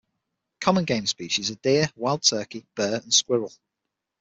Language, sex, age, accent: English, male, 40-49, England English